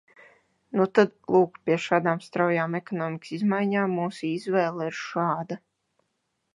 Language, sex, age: Latvian, female, 30-39